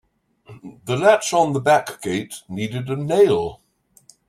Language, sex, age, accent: English, male, 70-79, England English